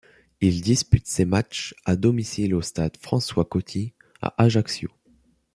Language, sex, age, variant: French, male, under 19, Français de métropole